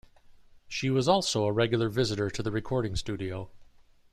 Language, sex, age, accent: English, male, 50-59, United States English